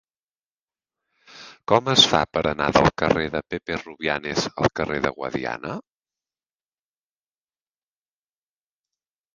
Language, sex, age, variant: Catalan, male, 30-39, Central